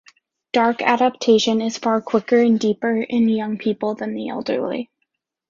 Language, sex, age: English, female, 19-29